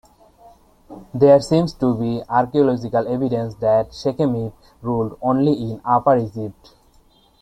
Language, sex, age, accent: English, male, 19-29, India and South Asia (India, Pakistan, Sri Lanka)